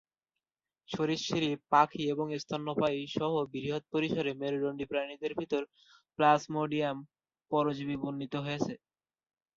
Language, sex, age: Bengali, male, under 19